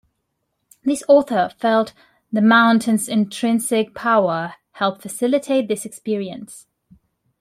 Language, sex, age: English, female, 19-29